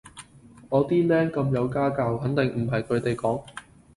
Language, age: Cantonese, 19-29